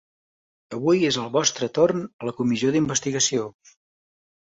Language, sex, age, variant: Catalan, male, 60-69, Central